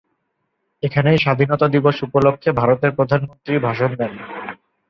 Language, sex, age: Bengali, male, 19-29